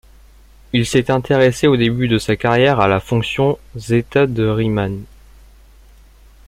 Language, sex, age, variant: French, male, under 19, Français de métropole